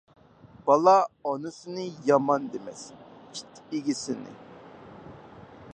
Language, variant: Uyghur, ئۇيغۇر تىلى